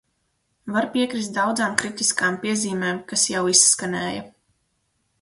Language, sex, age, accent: Latvian, female, 19-29, Vidus dialekts